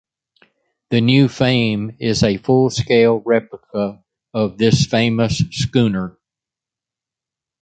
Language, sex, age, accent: English, male, 70-79, United States English